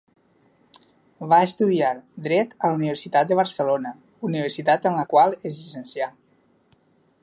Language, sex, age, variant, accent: Catalan, male, 30-39, Valencià meridional, valencià